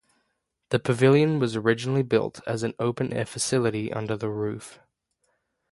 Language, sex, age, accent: English, male, under 19, Australian English; Canadian English